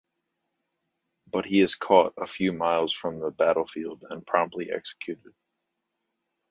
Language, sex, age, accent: English, male, 19-29, United States English